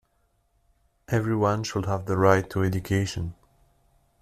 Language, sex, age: English, male, 19-29